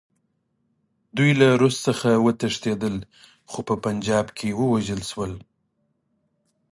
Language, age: Pashto, 30-39